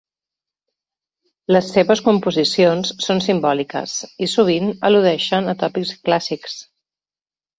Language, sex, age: Catalan, female, 40-49